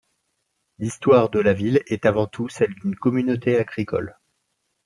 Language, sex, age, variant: French, male, 40-49, Français de métropole